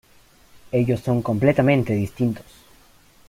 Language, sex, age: Spanish, male, under 19